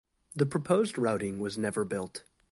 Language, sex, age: English, male, 19-29